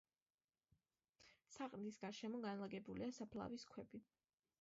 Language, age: Georgian, under 19